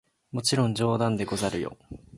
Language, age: Japanese, 19-29